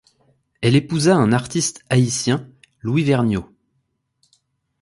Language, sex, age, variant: French, male, 19-29, Français de métropole